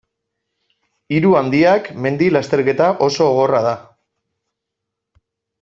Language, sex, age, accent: Basque, male, 30-39, Erdialdekoa edo Nafarra (Gipuzkoa, Nafarroa)